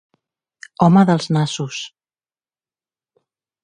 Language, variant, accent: Catalan, Central, central